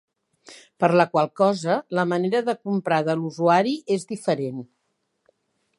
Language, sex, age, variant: Catalan, female, 60-69, Central